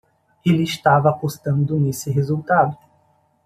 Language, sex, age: Portuguese, male, 30-39